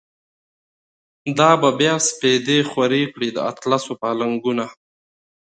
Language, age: Pashto, 19-29